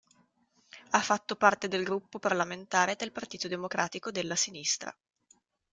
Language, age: Italian, 19-29